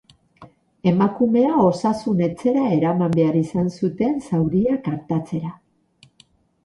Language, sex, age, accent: Basque, female, 50-59, Mendebalekoa (Araba, Bizkaia, Gipuzkoako mendebaleko herri batzuk)